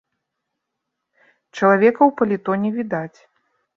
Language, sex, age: Belarusian, female, 30-39